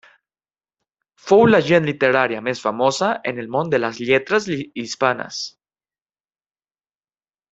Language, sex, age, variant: Catalan, male, 19-29, Central